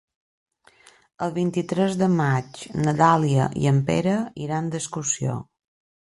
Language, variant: Catalan, Balear